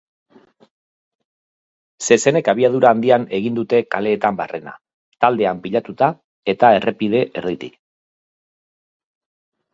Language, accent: Basque, Erdialdekoa edo Nafarra (Gipuzkoa, Nafarroa)